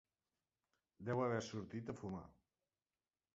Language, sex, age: Catalan, male, 50-59